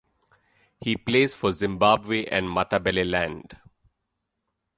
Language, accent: English, India and South Asia (India, Pakistan, Sri Lanka)